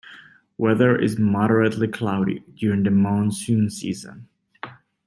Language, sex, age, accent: English, male, 19-29, United States English